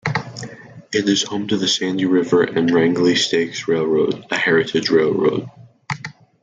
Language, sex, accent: English, male, United States English